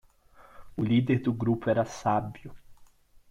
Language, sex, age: Portuguese, male, 30-39